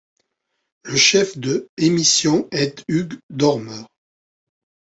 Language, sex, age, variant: French, male, 40-49, Français de métropole